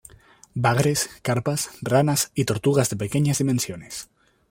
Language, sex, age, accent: Spanish, male, 19-29, España: Centro-Sur peninsular (Madrid, Toledo, Castilla-La Mancha)